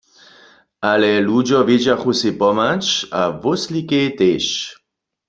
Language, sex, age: Upper Sorbian, male, 40-49